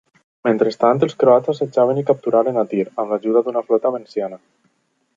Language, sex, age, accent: Catalan, male, 19-29, valencià